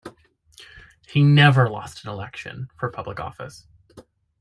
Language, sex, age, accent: English, male, 30-39, United States English